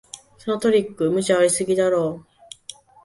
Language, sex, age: Japanese, female, 19-29